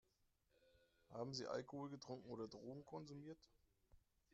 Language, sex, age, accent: German, male, 30-39, Deutschland Deutsch